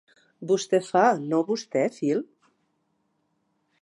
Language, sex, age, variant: Catalan, female, 50-59, Central